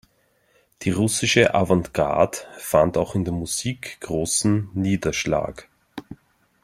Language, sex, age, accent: German, male, 40-49, Österreichisches Deutsch